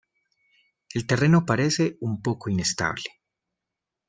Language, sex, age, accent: Spanish, male, 30-39, Andino-Pacífico: Colombia, Perú, Ecuador, oeste de Bolivia y Venezuela andina